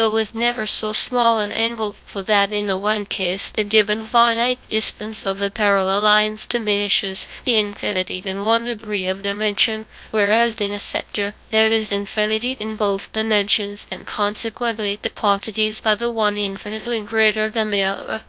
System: TTS, GlowTTS